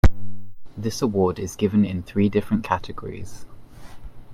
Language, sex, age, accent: English, male, 19-29, England English